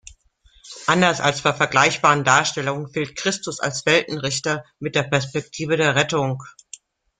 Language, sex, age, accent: German, female, 50-59, Deutschland Deutsch